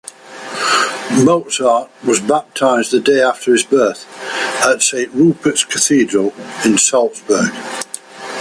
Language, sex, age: English, male, 60-69